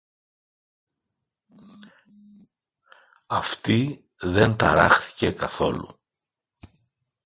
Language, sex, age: Greek, male, 60-69